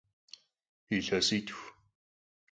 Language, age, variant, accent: Kabardian, 19-29, Адыгэбзэ (Къэбэрдей, Кирил, псоми зэдай), Джылэхъстэней (Gilahsteney)